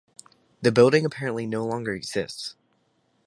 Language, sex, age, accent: English, male, under 19, United States English